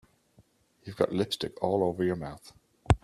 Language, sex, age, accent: English, male, 40-49, Irish English